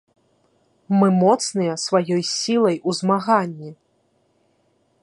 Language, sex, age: Belarusian, female, 19-29